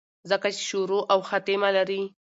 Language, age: Pashto, 19-29